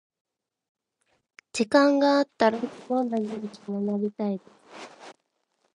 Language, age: English, 19-29